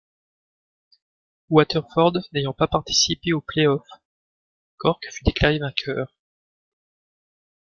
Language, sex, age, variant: French, male, 30-39, Français de métropole